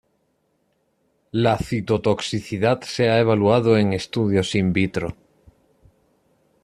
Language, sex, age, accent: Spanish, male, 19-29, España: Sur peninsular (Andalucia, Extremadura, Murcia)